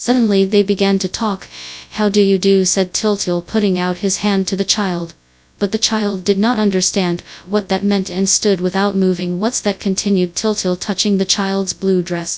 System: TTS, FastPitch